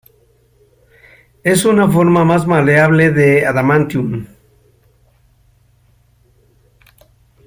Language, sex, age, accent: Spanish, male, 70-79, México